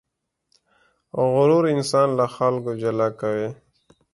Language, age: Pashto, 19-29